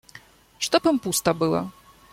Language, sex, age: Russian, female, 19-29